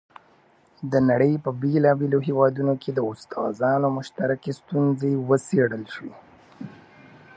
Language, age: Pashto, 19-29